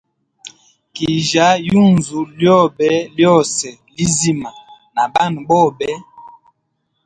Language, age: Hemba, 30-39